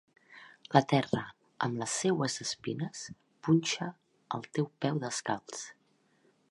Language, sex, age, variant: Catalan, female, 50-59, Central